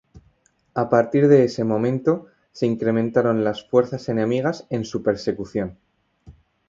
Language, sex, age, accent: Spanish, male, 19-29, España: Centro-Sur peninsular (Madrid, Toledo, Castilla-La Mancha)